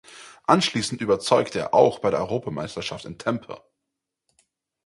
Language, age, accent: German, 19-29, Österreichisches Deutsch